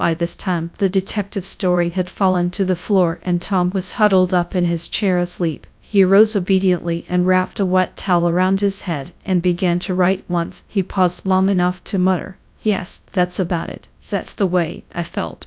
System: TTS, GradTTS